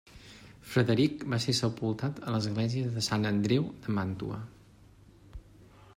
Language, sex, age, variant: Catalan, male, 40-49, Central